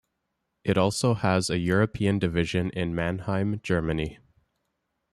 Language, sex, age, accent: English, male, 19-29, Canadian English